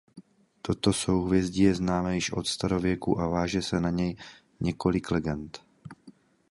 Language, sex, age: Czech, male, 30-39